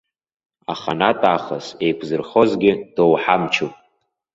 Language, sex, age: Abkhazian, male, under 19